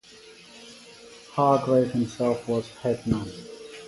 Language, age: English, 30-39